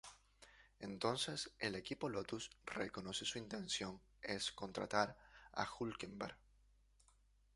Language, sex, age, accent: Spanish, male, 19-29, España: Islas Canarias